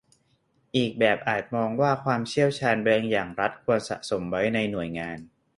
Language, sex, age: Thai, male, 19-29